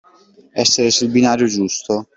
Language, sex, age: Italian, male, 19-29